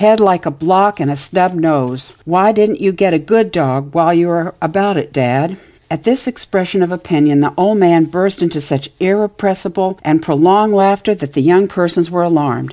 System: none